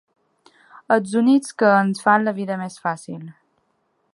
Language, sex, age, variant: Catalan, female, 19-29, Balear